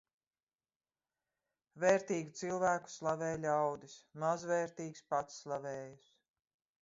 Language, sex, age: Latvian, female, 50-59